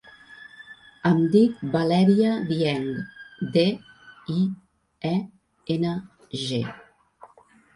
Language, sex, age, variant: Catalan, female, 50-59, Central